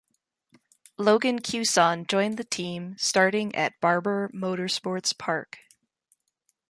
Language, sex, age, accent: English, female, 19-29, Canadian English